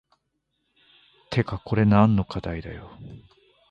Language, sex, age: Japanese, male, 50-59